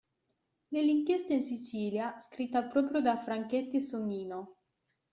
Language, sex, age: Italian, female, 19-29